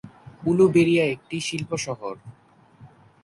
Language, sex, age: Bengali, male, under 19